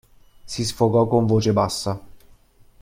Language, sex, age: Italian, male, 19-29